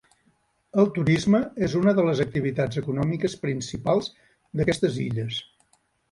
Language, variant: Catalan, Central